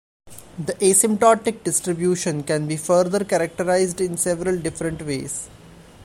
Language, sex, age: English, male, 19-29